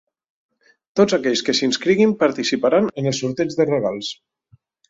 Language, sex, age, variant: Catalan, male, 40-49, Central